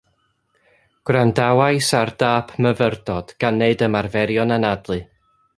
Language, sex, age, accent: Welsh, male, 30-39, Y Deyrnas Unedig Cymraeg